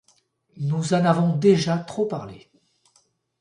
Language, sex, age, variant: French, male, 50-59, Français de métropole